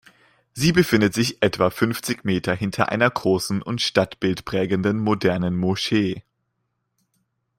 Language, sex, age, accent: German, male, 19-29, Deutschland Deutsch